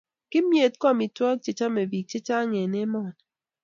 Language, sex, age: Kalenjin, female, 40-49